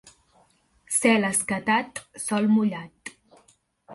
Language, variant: Catalan, Central